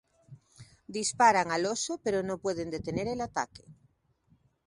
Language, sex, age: Spanish, female, 30-39